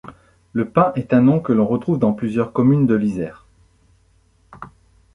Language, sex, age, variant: French, male, 50-59, Français de métropole